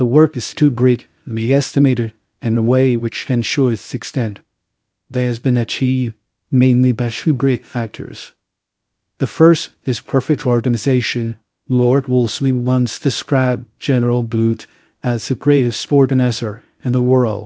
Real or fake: fake